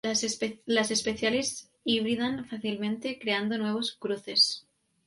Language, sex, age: Spanish, female, 19-29